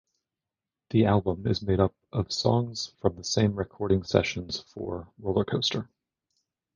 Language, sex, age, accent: English, male, 30-39, United States English